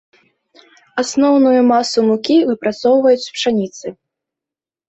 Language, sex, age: Belarusian, female, 19-29